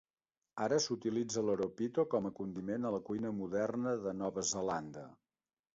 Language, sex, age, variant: Catalan, male, 50-59, Central